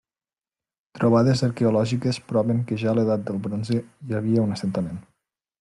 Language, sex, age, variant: Catalan, male, 19-29, Nord-Occidental